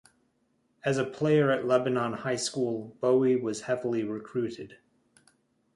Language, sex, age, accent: English, male, 30-39, United States English